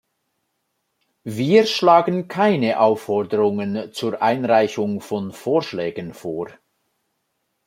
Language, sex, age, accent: German, male, 50-59, Schweizerdeutsch